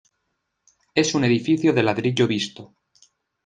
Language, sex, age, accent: Spanish, male, 19-29, España: Centro-Sur peninsular (Madrid, Toledo, Castilla-La Mancha)